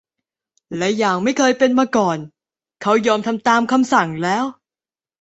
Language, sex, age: Thai, female, under 19